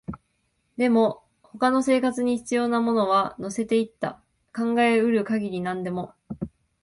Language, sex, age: Japanese, female, 19-29